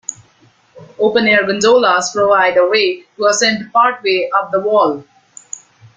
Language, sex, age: English, male, under 19